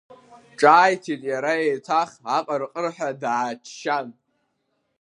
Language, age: Abkhazian, under 19